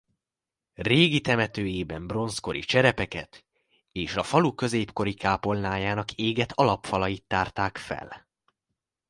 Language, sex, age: Hungarian, male, under 19